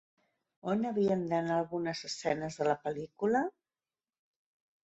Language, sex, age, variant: Catalan, female, 40-49, Central